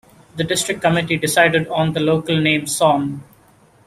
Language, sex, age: English, male, 19-29